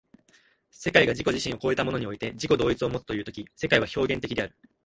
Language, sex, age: Japanese, male, 19-29